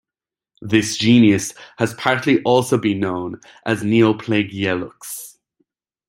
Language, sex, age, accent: English, male, 19-29, Irish English